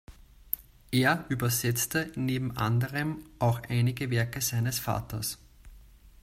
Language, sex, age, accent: German, male, 19-29, Österreichisches Deutsch